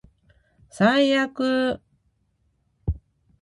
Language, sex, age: Japanese, female, 40-49